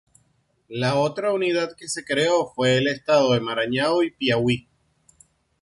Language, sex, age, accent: Spanish, male, 40-49, Caribe: Cuba, Venezuela, Puerto Rico, República Dominicana, Panamá, Colombia caribeña, México caribeño, Costa del golfo de México